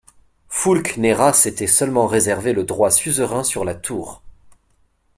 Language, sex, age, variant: French, male, 19-29, Français de métropole